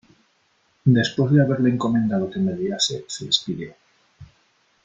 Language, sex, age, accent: Spanish, male, 30-39, España: Norte peninsular (Asturias, Castilla y León, Cantabria, País Vasco, Navarra, Aragón, La Rioja, Guadalajara, Cuenca)